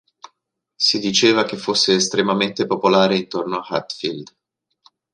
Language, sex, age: Italian, male, 30-39